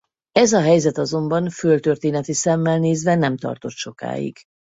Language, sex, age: Hungarian, female, 50-59